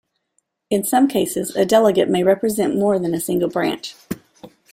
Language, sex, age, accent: English, female, 40-49, United States English